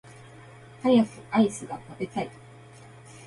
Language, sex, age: Japanese, female, 19-29